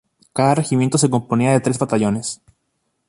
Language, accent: Spanish, México